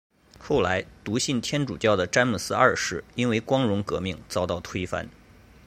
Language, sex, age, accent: Chinese, male, 30-39, 出生地：河南省